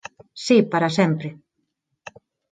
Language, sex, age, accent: Galician, female, 40-49, Neofalante